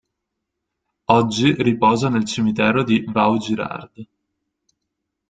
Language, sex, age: Italian, male, 19-29